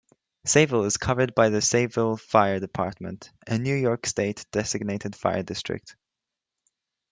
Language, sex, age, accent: English, male, under 19, England English